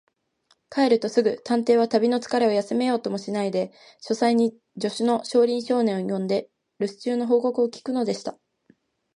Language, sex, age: Japanese, female, 19-29